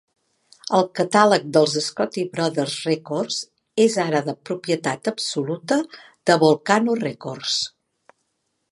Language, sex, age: Catalan, female, 60-69